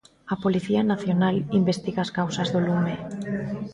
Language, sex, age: Galician, female, 40-49